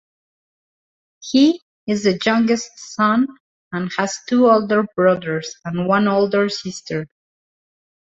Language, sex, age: English, female, 30-39